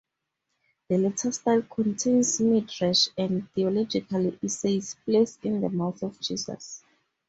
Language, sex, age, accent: English, female, 19-29, Southern African (South Africa, Zimbabwe, Namibia)